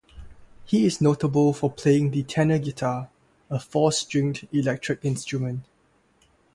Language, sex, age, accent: English, male, 19-29, United States English; Singaporean English